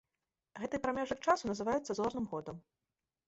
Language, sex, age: Belarusian, female, 19-29